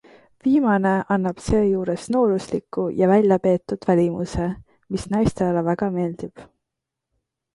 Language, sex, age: Estonian, female, 19-29